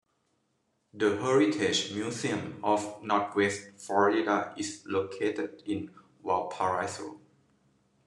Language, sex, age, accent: English, male, 40-49, United States English